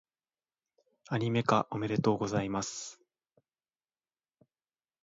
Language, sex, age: Japanese, male, 19-29